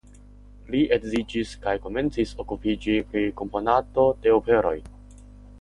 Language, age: Esperanto, under 19